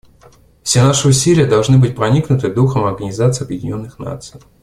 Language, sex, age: Russian, male, 30-39